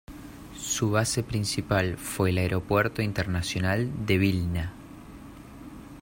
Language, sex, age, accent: Spanish, male, 19-29, Rioplatense: Argentina, Uruguay, este de Bolivia, Paraguay